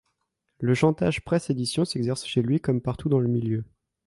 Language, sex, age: French, male, under 19